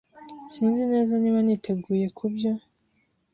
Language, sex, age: Kinyarwanda, female, 19-29